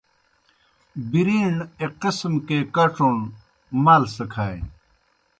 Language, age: Kohistani Shina, 60-69